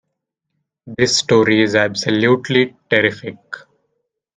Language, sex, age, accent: English, male, 19-29, India and South Asia (India, Pakistan, Sri Lanka)